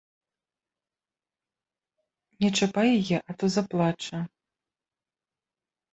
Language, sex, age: Belarusian, female, 30-39